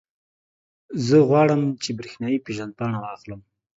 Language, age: Pashto, 19-29